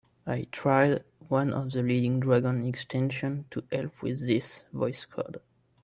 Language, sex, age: English, male, 19-29